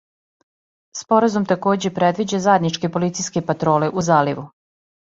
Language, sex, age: Serbian, female, 50-59